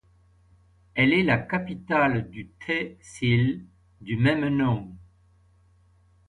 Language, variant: French, Français de métropole